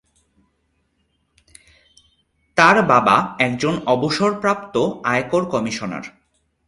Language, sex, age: Bengali, male, 19-29